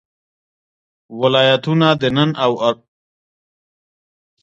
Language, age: Pashto, 30-39